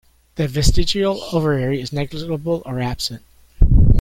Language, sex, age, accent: English, male, 60-69, United States English